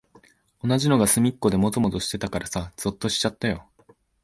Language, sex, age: Japanese, male, 19-29